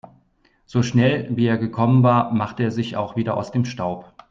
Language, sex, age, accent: German, male, 30-39, Deutschland Deutsch